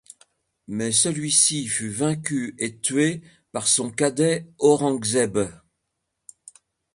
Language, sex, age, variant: French, male, 70-79, Français de métropole